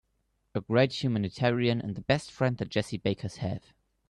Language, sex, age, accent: English, male, under 19, England English